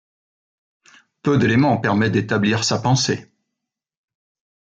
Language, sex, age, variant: French, male, 50-59, Français de métropole